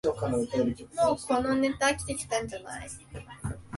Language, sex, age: Japanese, female, 19-29